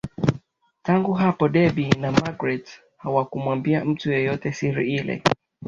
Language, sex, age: Swahili, male, 19-29